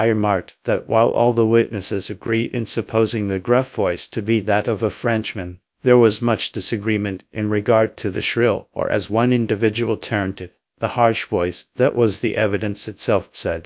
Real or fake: fake